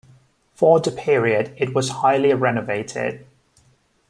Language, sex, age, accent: English, male, 19-29, England English